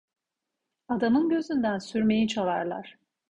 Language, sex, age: Turkish, female, 40-49